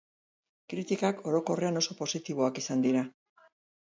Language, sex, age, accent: Basque, female, 60-69, Erdialdekoa edo Nafarra (Gipuzkoa, Nafarroa)